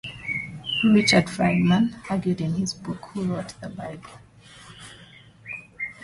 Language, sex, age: English, female, 30-39